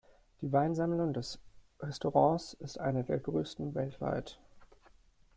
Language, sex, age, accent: German, male, 19-29, Deutschland Deutsch